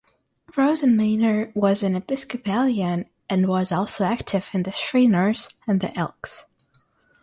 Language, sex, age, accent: English, female, under 19, United States English; England English